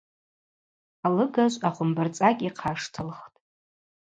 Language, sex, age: Abaza, female, 40-49